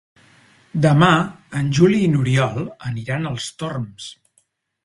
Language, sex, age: Catalan, male, 40-49